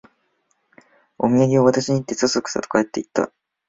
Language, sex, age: Japanese, male, 19-29